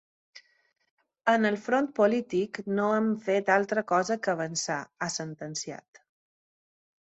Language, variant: Catalan, Balear